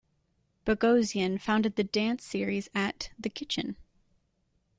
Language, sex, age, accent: English, female, 19-29, United States English